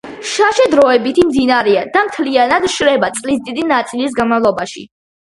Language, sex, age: Georgian, female, under 19